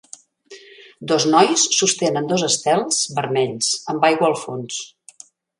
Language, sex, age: Catalan, female, 60-69